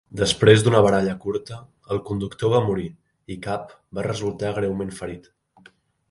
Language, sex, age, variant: Catalan, male, 19-29, Central